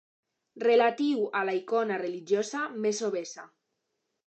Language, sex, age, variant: Catalan, female, under 19, Alacantí